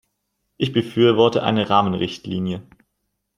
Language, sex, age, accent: German, male, 19-29, Deutschland Deutsch